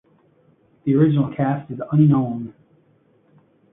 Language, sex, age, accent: English, male, 40-49, United States English